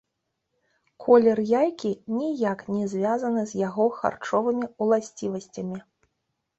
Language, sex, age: Belarusian, female, 40-49